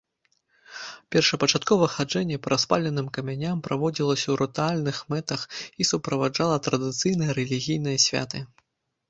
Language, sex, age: Belarusian, male, 30-39